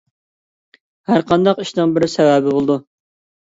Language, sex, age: Uyghur, male, 30-39